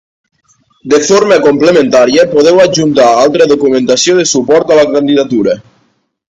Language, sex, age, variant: Catalan, male, 19-29, Nord-Occidental